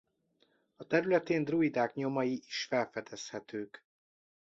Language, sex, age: Hungarian, male, 40-49